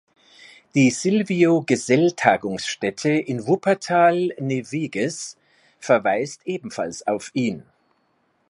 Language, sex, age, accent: German, male, 60-69, Österreichisches Deutsch